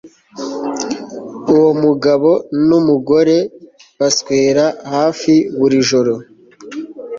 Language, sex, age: Kinyarwanda, male, 19-29